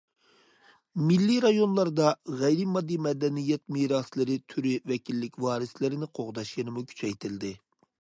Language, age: Uyghur, 30-39